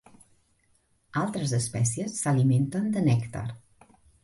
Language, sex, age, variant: Catalan, female, 40-49, Central